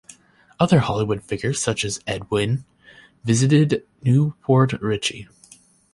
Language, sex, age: English, male, 19-29